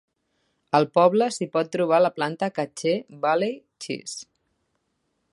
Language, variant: Catalan, Central